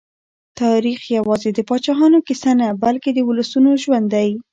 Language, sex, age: Pashto, female, 40-49